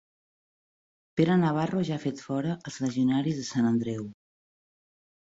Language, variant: Catalan, Central